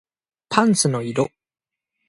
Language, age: Japanese, 19-29